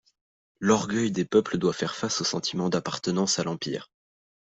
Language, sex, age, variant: French, male, under 19, Français de métropole